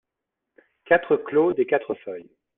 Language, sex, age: French, male, 40-49